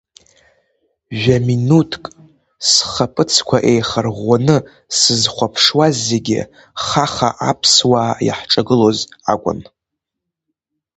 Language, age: Abkhazian, under 19